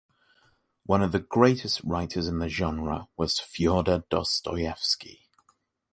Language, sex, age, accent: English, male, under 19, England English